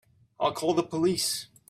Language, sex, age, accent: English, male, 30-39, United States English